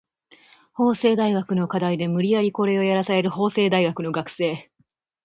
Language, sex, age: Japanese, female, 40-49